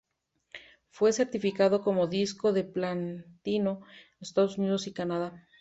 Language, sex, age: Spanish, female, 30-39